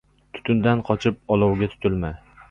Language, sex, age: Uzbek, male, 19-29